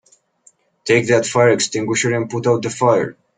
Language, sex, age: English, male, 19-29